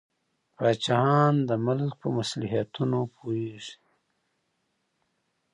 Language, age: Pashto, 30-39